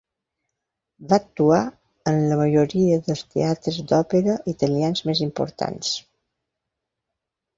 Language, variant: Catalan, Balear